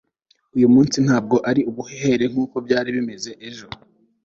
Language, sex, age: Kinyarwanda, male, 19-29